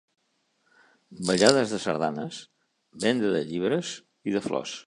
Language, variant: Catalan, Central